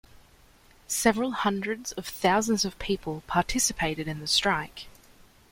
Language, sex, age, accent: English, female, 19-29, Australian English